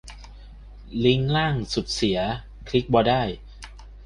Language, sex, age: Thai, male, 19-29